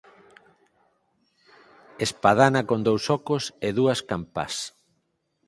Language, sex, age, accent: Galician, male, 50-59, Central (gheada)